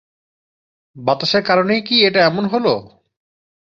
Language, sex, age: Bengali, male, 30-39